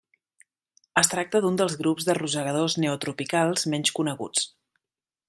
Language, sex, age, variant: Catalan, female, 30-39, Central